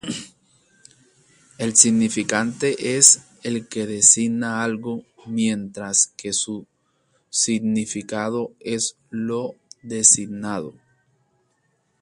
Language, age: Spanish, 30-39